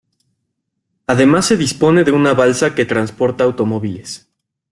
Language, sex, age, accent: Spanish, male, 19-29, México